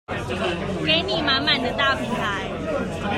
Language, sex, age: Chinese, male, 30-39